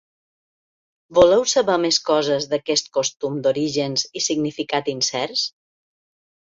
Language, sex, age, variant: Catalan, female, 50-59, Balear